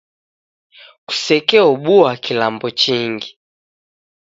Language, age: Taita, 19-29